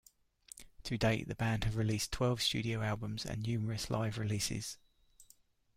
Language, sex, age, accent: English, male, 50-59, England English